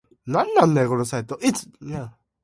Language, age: Japanese, under 19